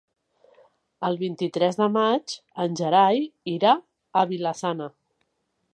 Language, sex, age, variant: Catalan, female, 40-49, Central